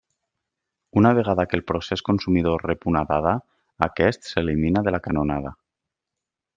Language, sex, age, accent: Catalan, male, 30-39, valencià